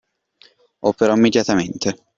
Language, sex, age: Italian, male, 19-29